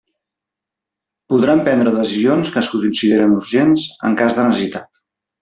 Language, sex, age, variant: Catalan, male, 40-49, Central